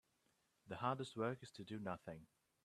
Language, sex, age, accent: English, male, 19-29, England English